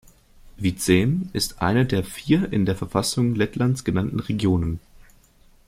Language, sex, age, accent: German, male, 19-29, Deutschland Deutsch